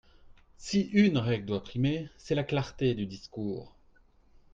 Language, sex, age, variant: French, male, 30-39, Français de métropole